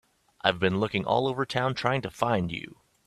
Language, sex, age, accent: English, male, 40-49, United States English